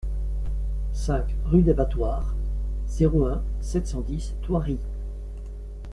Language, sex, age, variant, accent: French, male, 60-69, Français d'Europe, Français de Belgique